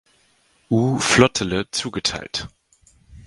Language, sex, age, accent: German, male, 19-29, Deutschland Deutsch